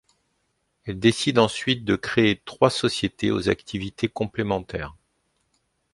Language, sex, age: French, male, 50-59